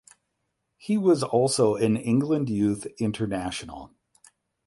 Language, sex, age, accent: English, male, 40-49, United States English; Midwestern